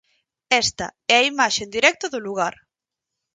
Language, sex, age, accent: Galician, female, 19-29, Normativo (estándar)